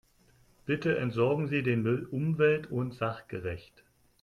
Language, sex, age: German, male, 30-39